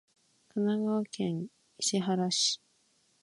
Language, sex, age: Japanese, female, 19-29